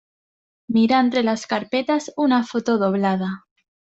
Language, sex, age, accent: Spanish, female, under 19, España: Sur peninsular (Andalucia, Extremadura, Murcia)